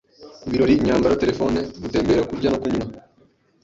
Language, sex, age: Kinyarwanda, male, 19-29